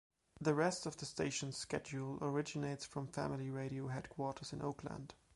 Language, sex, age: English, male, 30-39